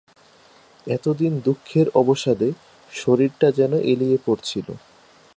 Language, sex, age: Bengali, male, 19-29